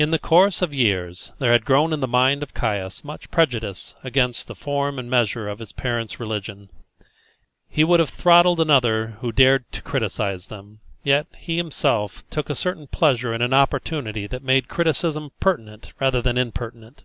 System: none